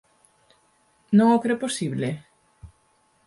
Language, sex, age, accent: Galician, female, 19-29, Normativo (estándar)